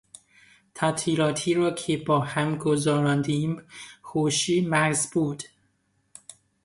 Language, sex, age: Persian, male, 30-39